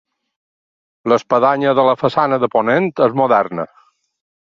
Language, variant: Catalan, Balear